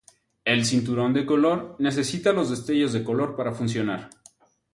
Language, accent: Spanish, México